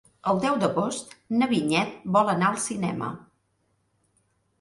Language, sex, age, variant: Catalan, female, 50-59, Central